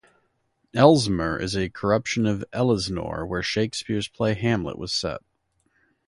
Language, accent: English, Canadian English